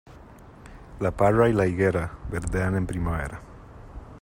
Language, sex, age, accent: Spanish, male, 30-39, América central